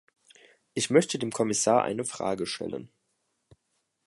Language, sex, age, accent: German, male, 19-29, Deutschland Deutsch